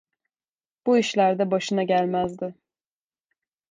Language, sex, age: Turkish, female, 19-29